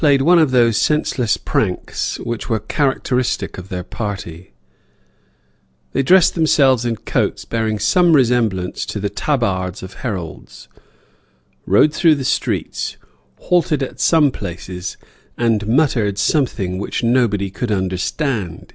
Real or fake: real